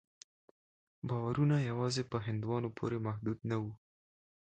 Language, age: Pashto, under 19